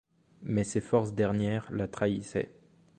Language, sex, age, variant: French, male, 19-29, Français de métropole